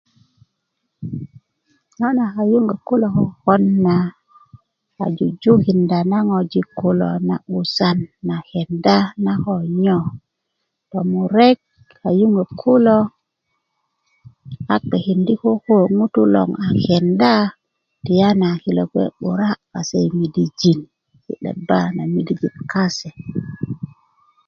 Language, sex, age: Kuku, female, 40-49